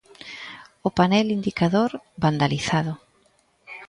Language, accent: Galician, Central (gheada)